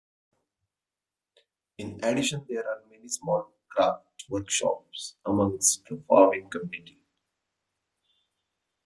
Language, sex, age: English, male, 19-29